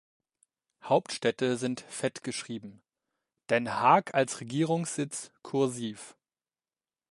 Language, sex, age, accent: German, male, 19-29, Deutschland Deutsch